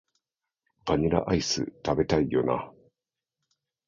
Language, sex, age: Japanese, male, 40-49